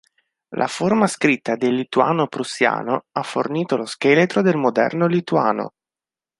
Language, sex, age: Italian, male, 19-29